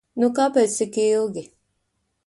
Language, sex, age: Latvian, female, 30-39